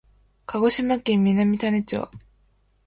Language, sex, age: Japanese, female, 19-29